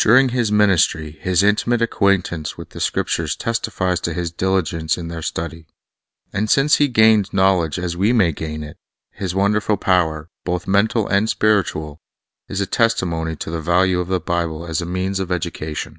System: none